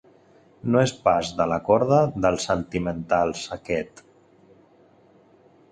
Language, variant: Catalan, Central